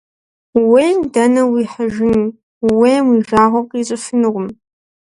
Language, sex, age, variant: Kabardian, female, under 19, Адыгэбзэ (Къэбэрдей, Кирил, псоми зэдай)